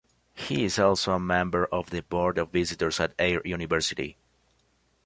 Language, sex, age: English, male, under 19